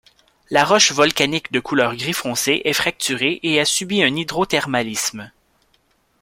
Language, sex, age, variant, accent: French, male, 19-29, Français d'Amérique du Nord, Français du Canada